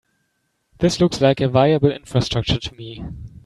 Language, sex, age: English, male, 19-29